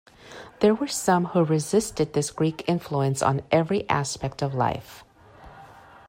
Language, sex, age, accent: English, female, 40-49, United States English